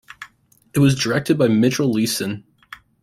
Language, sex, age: English, male, under 19